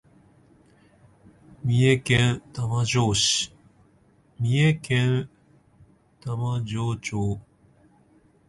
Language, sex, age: Japanese, male, 19-29